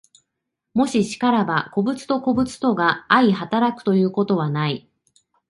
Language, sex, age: Japanese, female, 30-39